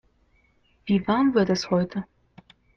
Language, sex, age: German, female, under 19